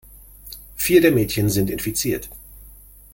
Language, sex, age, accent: German, male, 50-59, Deutschland Deutsch